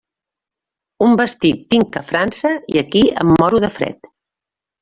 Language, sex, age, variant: Catalan, female, 60-69, Central